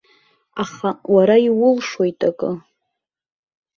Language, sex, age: Abkhazian, female, 19-29